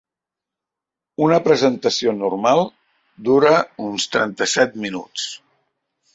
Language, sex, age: Catalan, male, 60-69